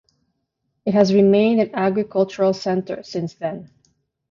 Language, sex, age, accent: English, female, 30-39, Canadian English; Filipino